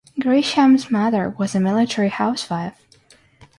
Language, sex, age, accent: English, female, under 19, United States English; England English